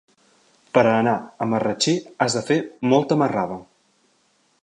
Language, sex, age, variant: Catalan, male, 19-29, Central